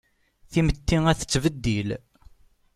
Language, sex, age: Kabyle, male, 30-39